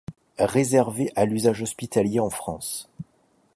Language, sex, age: French, male, 40-49